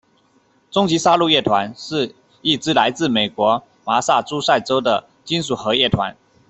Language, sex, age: Chinese, male, 30-39